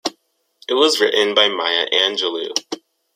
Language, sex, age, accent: English, male, under 19, United States English